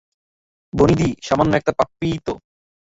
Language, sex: Bengali, male